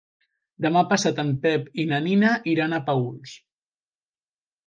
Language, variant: Catalan, Central